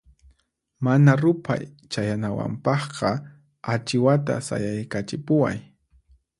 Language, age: Puno Quechua, 30-39